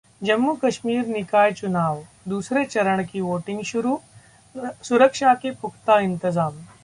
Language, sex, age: Hindi, male, 30-39